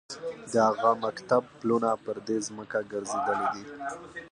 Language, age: Pashto, 19-29